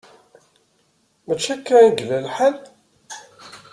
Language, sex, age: Kabyle, male, 50-59